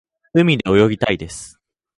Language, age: Japanese, 19-29